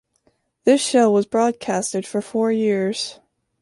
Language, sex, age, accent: English, female, under 19, United States English